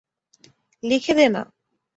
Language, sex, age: Bengali, female, 19-29